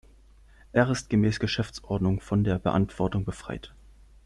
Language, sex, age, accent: German, male, 19-29, Deutschland Deutsch